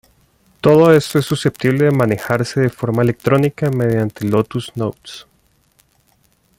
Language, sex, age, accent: Spanish, male, 30-39, Andino-Pacífico: Colombia, Perú, Ecuador, oeste de Bolivia y Venezuela andina